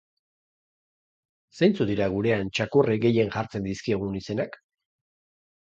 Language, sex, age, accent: Basque, male, 40-49, Mendebalekoa (Araba, Bizkaia, Gipuzkoako mendebaleko herri batzuk)